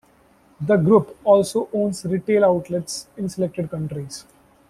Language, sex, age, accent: English, male, 19-29, India and South Asia (India, Pakistan, Sri Lanka)